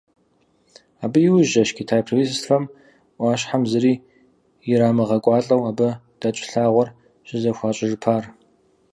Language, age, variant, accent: Kabardian, 19-29, Адыгэбзэ (Къэбэрдей, Кирил, псоми зэдай), Джылэхъстэней (Gilahsteney)